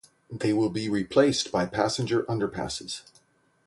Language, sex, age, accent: English, male, 60-69, United States English